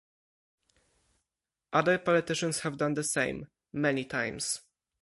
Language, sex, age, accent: English, male, under 19, polish